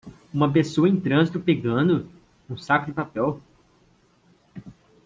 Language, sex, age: Portuguese, male, 19-29